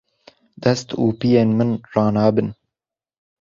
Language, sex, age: Kurdish, male, 19-29